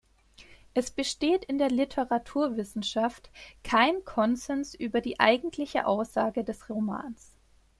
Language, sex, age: German, female, 30-39